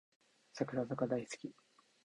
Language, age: Japanese, 19-29